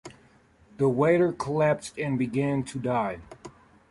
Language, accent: English, United States English